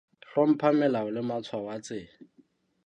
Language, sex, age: Southern Sotho, male, 30-39